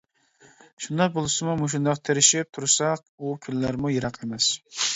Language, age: Uyghur, 30-39